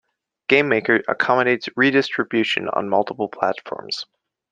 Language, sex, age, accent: English, male, 19-29, United States English